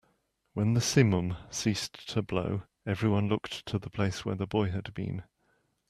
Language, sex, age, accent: English, male, 50-59, England English